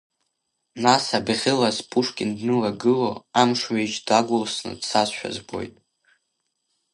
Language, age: Abkhazian, under 19